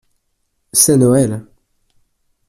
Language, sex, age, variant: French, male, 19-29, Français de métropole